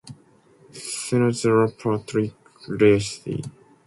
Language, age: English, 19-29